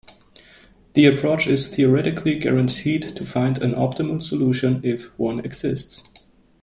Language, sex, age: English, male, 19-29